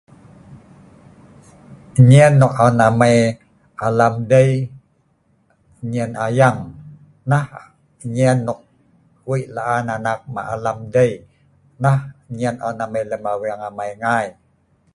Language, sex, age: Sa'ban, male, 50-59